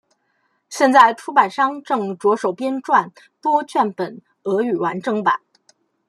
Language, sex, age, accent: Chinese, female, 19-29, 出生地：河北省